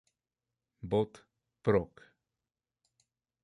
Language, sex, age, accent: Spanish, male, 19-29, México